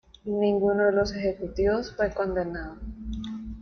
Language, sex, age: Spanish, female, 19-29